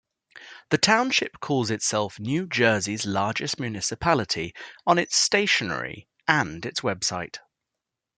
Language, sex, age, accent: English, male, 19-29, England English